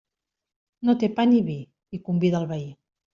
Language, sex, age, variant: Catalan, female, 50-59, Central